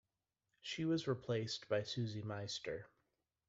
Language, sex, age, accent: English, male, 30-39, United States English